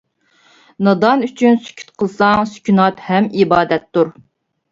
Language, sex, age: Uyghur, female, 19-29